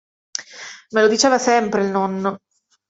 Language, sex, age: Italian, female, 19-29